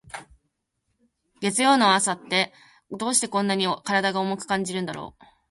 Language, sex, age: Japanese, female, 19-29